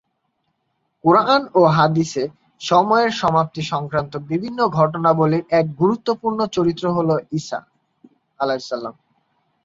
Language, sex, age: Bengali, male, 19-29